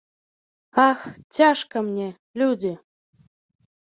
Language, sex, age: Belarusian, female, 19-29